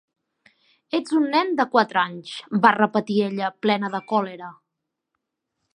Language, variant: Catalan, Nord-Occidental